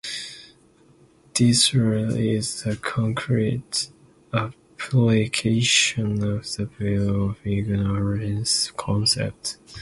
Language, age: English, under 19